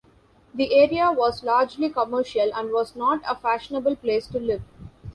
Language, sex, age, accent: English, female, 19-29, India and South Asia (India, Pakistan, Sri Lanka)